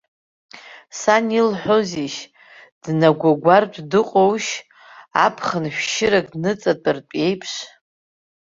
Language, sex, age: Abkhazian, female, 40-49